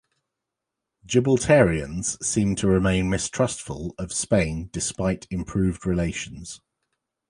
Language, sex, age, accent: English, male, 40-49, England English